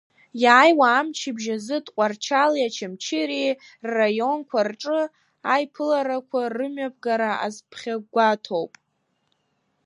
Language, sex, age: Abkhazian, female, under 19